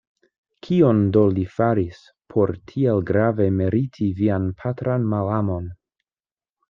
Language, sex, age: Esperanto, male, 19-29